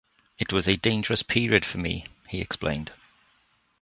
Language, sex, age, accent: English, male, 40-49, Welsh English